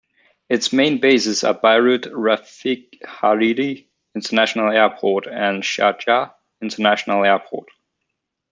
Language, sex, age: English, male, 19-29